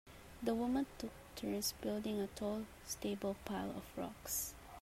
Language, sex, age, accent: English, female, 19-29, Filipino